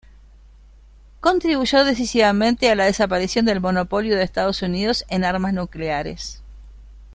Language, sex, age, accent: Spanish, female, 60-69, Rioplatense: Argentina, Uruguay, este de Bolivia, Paraguay